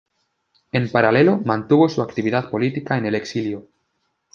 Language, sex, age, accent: Spanish, male, 19-29, España: Centro-Sur peninsular (Madrid, Toledo, Castilla-La Mancha)